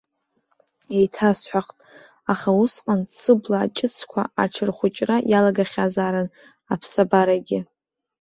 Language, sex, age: Abkhazian, female, under 19